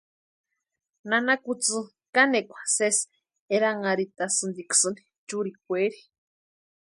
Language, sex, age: Western Highland Purepecha, female, 19-29